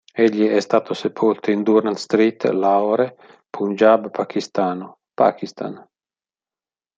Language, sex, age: Italian, male, 50-59